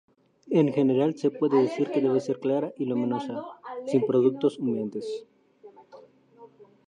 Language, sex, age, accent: Spanish, male, 19-29, México